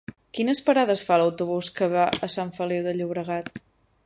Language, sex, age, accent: Catalan, female, 19-29, central; septentrional; Empordanès